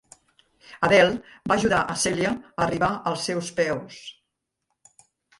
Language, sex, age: Catalan, female, 60-69